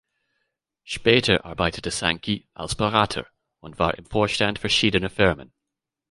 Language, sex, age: German, male, 40-49